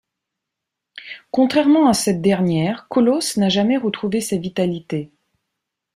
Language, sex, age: French, female, 30-39